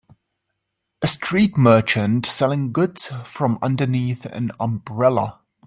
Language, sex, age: English, male, 30-39